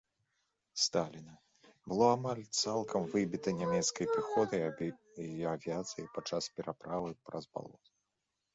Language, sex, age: Belarusian, male, 30-39